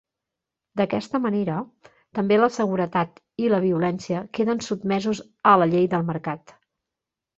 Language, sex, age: Catalan, female, 40-49